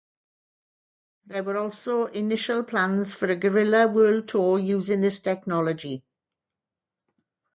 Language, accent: English, Welsh English